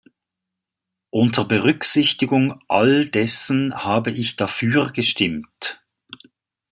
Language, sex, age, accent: German, male, 60-69, Schweizerdeutsch